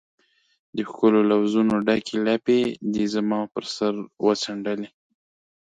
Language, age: Pashto, 30-39